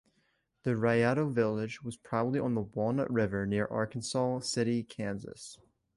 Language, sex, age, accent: English, male, under 19, United States English